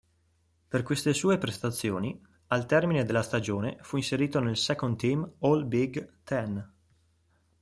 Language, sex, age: Italian, male, 19-29